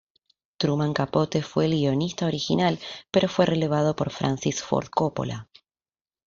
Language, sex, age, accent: Spanish, female, 30-39, Rioplatense: Argentina, Uruguay, este de Bolivia, Paraguay